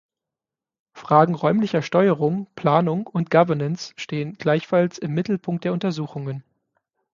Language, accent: German, Deutschland Deutsch